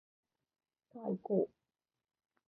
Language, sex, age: Japanese, female, 19-29